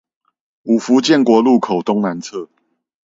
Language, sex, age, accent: Chinese, male, 30-39, 出生地：新北市